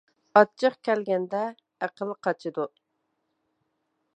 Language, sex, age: Uyghur, female, 50-59